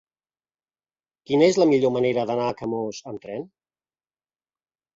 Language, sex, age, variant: Catalan, male, 40-49, Central